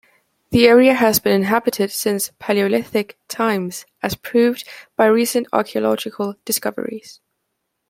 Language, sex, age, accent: English, female, under 19, England English